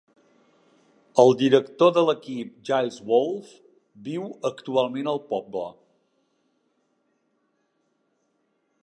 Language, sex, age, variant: Catalan, male, 60-69, Central